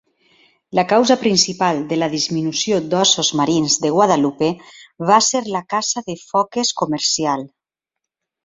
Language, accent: Catalan, valencià